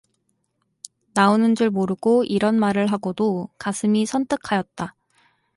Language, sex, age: Korean, female, 19-29